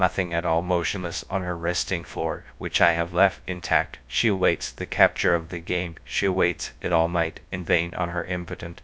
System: TTS, GradTTS